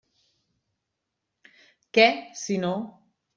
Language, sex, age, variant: Catalan, female, 50-59, Central